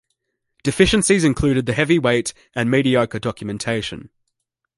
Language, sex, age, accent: English, male, 19-29, Australian English